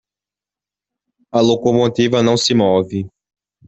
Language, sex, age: Portuguese, male, under 19